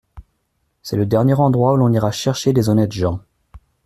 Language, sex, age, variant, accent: French, male, 40-49, Français d'Amérique du Nord, Français du Canada